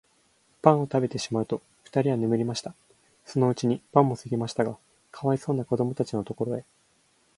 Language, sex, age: Japanese, male, 19-29